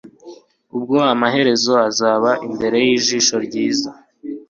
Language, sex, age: Kinyarwanda, male, 19-29